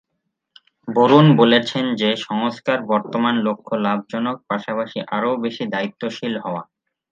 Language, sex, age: Bengali, male, 19-29